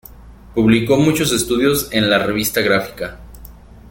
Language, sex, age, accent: Spanish, male, 19-29, México